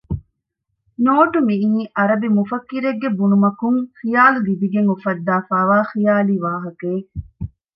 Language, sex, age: Divehi, female, 30-39